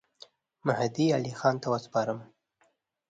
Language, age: Pashto, under 19